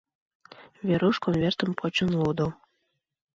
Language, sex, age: Mari, female, 19-29